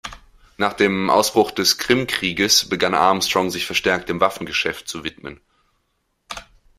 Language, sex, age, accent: German, male, 19-29, Deutschland Deutsch